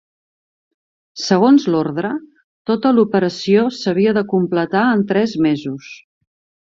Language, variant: Catalan, Central